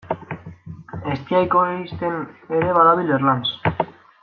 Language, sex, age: Basque, male, 19-29